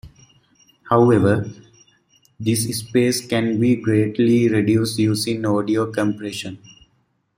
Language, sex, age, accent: English, male, 19-29, United States English